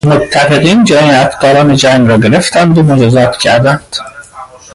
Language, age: Persian, 40-49